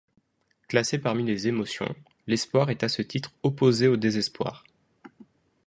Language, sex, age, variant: French, male, 19-29, Français de métropole